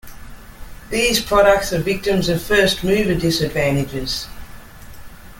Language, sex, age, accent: English, female, 50-59, Australian English